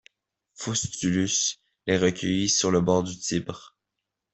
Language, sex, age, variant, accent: French, male, under 19, Français d'Amérique du Nord, Français du Canada